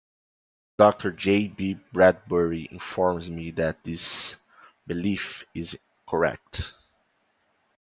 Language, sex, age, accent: English, male, 19-29, United States English